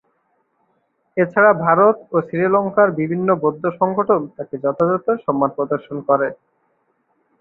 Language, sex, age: Bengali, male, 19-29